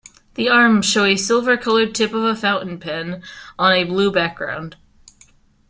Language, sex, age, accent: English, female, 19-29, United States English